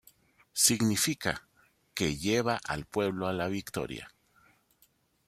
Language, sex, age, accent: Spanish, male, 50-59, México